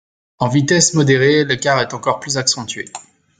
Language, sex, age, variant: French, male, 19-29, Français de métropole